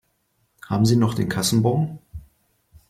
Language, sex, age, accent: German, male, 50-59, Deutschland Deutsch